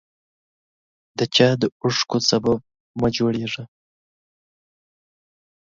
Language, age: Pashto, under 19